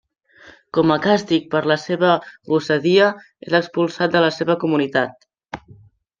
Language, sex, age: Catalan, male, under 19